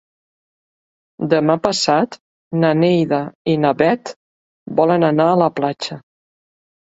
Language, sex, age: Catalan, female, 50-59